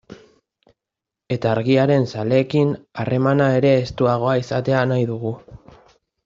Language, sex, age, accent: Basque, male, 30-39, Mendebalekoa (Araba, Bizkaia, Gipuzkoako mendebaleko herri batzuk)